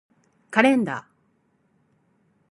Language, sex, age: Japanese, female, 40-49